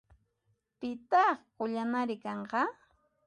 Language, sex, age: Puno Quechua, female, 30-39